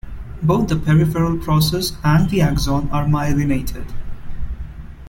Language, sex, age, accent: English, male, 19-29, India and South Asia (India, Pakistan, Sri Lanka)